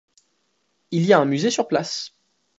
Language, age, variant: French, 19-29, Français de métropole